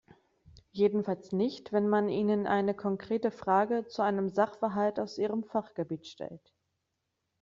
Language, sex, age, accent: German, female, 30-39, Deutschland Deutsch